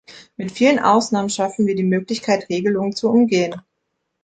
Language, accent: German, Deutschland Deutsch